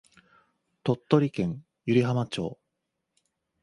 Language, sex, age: Japanese, male, 30-39